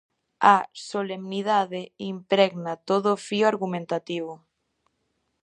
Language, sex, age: Galician, female, 19-29